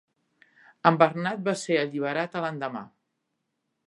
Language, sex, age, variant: Catalan, female, 50-59, Central